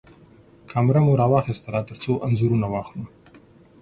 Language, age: Pashto, 30-39